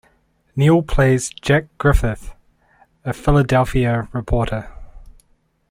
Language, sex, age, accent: English, male, 30-39, New Zealand English